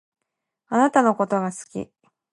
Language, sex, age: Japanese, female, 19-29